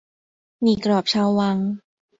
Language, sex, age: Thai, female, under 19